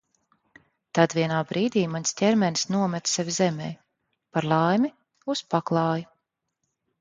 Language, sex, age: Latvian, female, 40-49